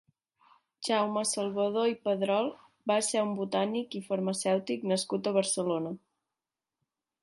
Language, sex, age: Catalan, female, 19-29